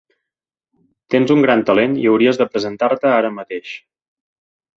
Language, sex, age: Catalan, male, 30-39